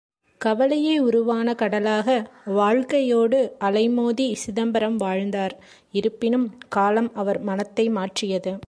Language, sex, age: Tamil, female, 30-39